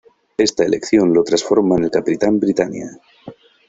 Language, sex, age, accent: Spanish, male, 30-39, España: Norte peninsular (Asturias, Castilla y León, Cantabria, País Vasco, Navarra, Aragón, La Rioja, Guadalajara, Cuenca)